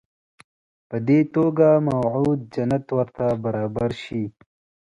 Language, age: Pashto, 19-29